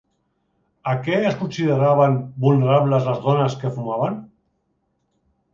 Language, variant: Catalan, Central